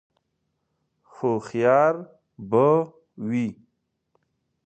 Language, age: Pashto, 19-29